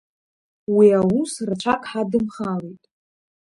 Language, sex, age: Abkhazian, female, under 19